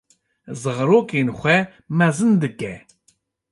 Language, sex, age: Kurdish, male, 30-39